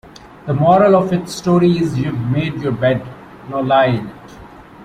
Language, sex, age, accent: English, male, 30-39, India and South Asia (India, Pakistan, Sri Lanka)